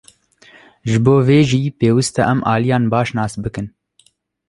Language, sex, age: Kurdish, male, 19-29